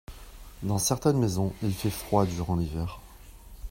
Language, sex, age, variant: French, male, 40-49, Français de métropole